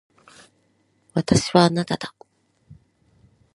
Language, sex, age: Japanese, female, 40-49